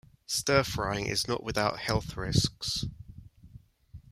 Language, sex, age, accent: English, male, 30-39, England English